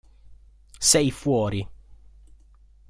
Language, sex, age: Italian, male, 30-39